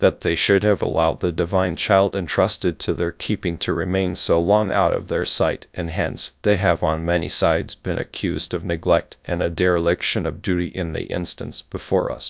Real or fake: fake